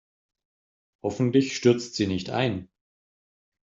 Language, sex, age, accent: German, male, 40-49, Deutschland Deutsch